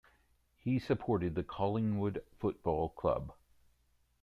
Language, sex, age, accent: English, male, 40-49, United States English